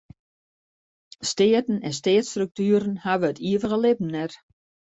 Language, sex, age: Western Frisian, female, 50-59